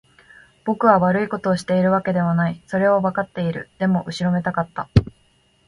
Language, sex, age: Japanese, female, 19-29